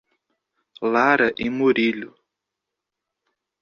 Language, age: Portuguese, 19-29